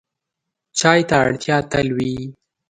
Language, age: Pashto, 19-29